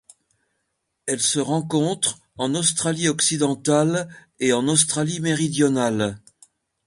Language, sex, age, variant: French, male, 70-79, Français de métropole